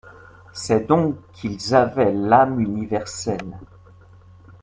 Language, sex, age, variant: French, male, 40-49, Français de métropole